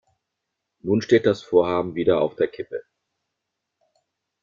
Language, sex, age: German, male, 40-49